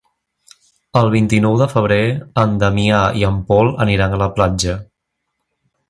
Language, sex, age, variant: Catalan, male, 19-29, Central